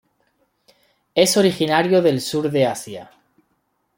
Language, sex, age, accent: Spanish, male, 30-39, España: Sur peninsular (Andalucia, Extremadura, Murcia)